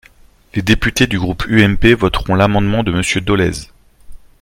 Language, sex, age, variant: French, male, 30-39, Français de métropole